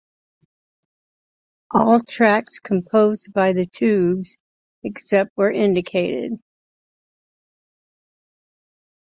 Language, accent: English, United States English